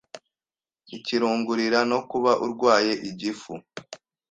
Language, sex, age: Kinyarwanda, male, 19-29